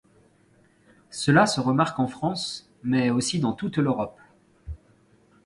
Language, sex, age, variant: French, male, 30-39, Français de métropole